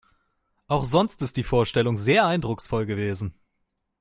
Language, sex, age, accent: German, male, 19-29, Deutschland Deutsch